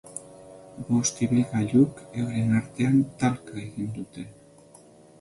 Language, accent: Basque, Mendebalekoa (Araba, Bizkaia, Gipuzkoako mendebaleko herri batzuk)